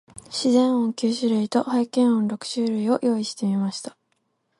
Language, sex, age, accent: Japanese, female, 19-29, 関西弁